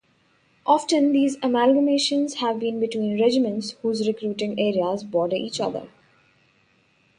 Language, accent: English, India and South Asia (India, Pakistan, Sri Lanka)